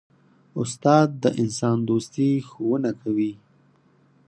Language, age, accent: Pashto, 19-29, معیاري پښتو